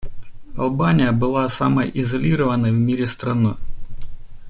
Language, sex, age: Russian, male, 40-49